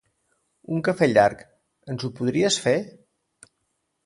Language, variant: Catalan, Central